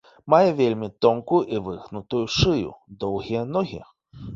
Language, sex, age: Belarusian, male, 30-39